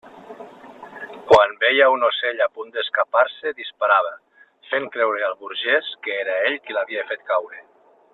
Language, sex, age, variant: Catalan, male, 40-49, Nord-Occidental